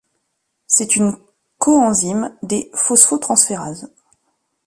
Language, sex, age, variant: French, female, 30-39, Français de métropole